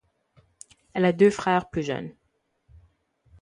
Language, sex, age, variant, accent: French, female, 19-29, Français d'Amérique du Nord, Français du Canada